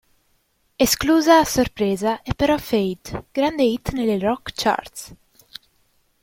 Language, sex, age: Italian, female, 19-29